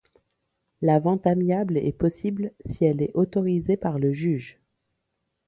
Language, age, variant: French, 30-39, Français de métropole